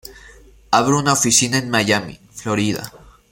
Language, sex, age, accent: Spanish, male, 19-29, Andino-Pacífico: Colombia, Perú, Ecuador, oeste de Bolivia y Venezuela andina